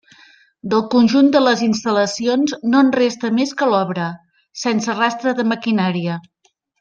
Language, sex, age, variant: Catalan, female, 50-59, Central